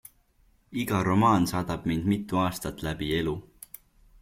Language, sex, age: Estonian, male, 19-29